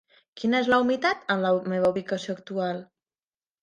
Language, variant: Catalan, Central